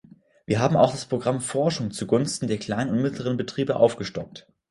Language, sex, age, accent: German, male, under 19, Deutschland Deutsch